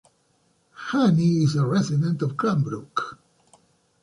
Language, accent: English, United States English